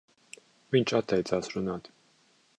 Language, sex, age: Latvian, male, 40-49